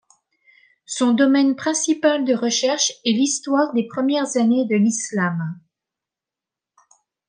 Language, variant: French, Français de métropole